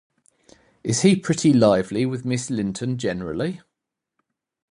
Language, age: English, 40-49